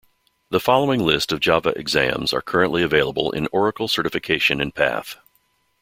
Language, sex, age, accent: English, male, 60-69, United States English